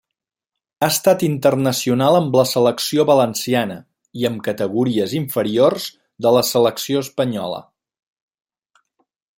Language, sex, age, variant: Catalan, male, 50-59, Central